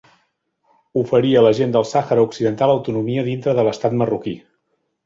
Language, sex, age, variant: Catalan, male, 40-49, Central